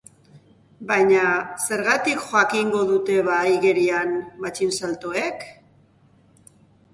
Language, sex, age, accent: Basque, female, 40-49, Mendebalekoa (Araba, Bizkaia, Gipuzkoako mendebaleko herri batzuk)